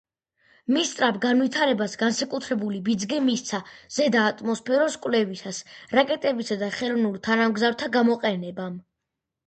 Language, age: Georgian, under 19